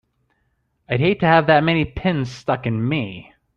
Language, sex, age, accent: English, male, 30-39, United States English